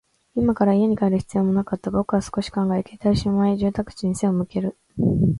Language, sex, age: Japanese, female, 19-29